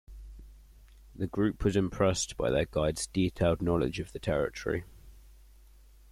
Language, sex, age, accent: English, male, under 19, England English